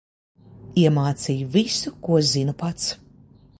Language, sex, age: Latvian, female, 30-39